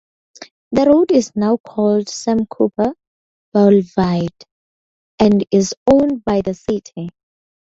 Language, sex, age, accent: English, female, 19-29, Southern African (South Africa, Zimbabwe, Namibia)